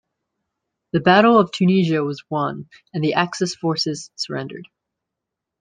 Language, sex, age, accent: English, male, 19-29, United States English